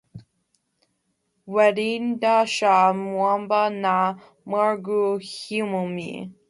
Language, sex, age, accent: English, female, under 19, United States English